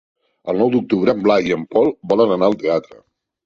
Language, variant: Catalan, Central